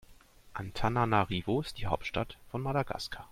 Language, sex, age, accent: German, male, 30-39, Deutschland Deutsch